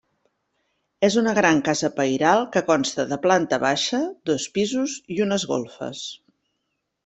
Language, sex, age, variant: Catalan, female, 50-59, Central